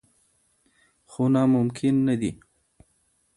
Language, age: Pashto, 30-39